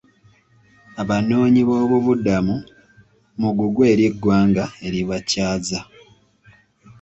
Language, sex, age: Ganda, male, 19-29